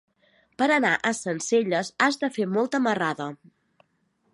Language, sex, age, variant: Catalan, female, 30-39, Central